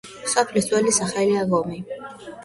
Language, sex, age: Georgian, female, under 19